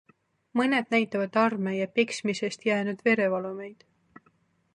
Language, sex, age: Estonian, female, 19-29